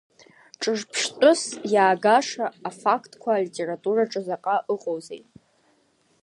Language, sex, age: Abkhazian, female, 30-39